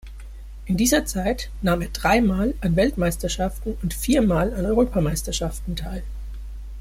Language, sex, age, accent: German, male, 19-29, Deutschland Deutsch